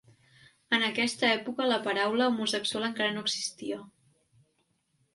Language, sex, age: Catalan, female, 19-29